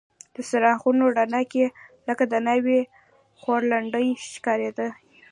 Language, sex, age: Pashto, female, 19-29